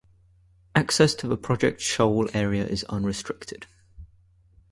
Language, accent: English, England English